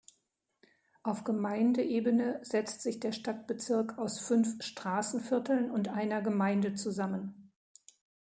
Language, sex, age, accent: German, female, 60-69, Deutschland Deutsch